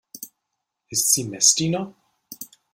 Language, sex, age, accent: German, male, 19-29, Deutschland Deutsch